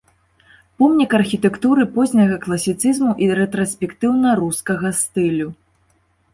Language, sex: Belarusian, female